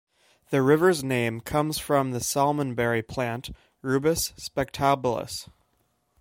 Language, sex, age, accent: English, male, 19-29, Canadian English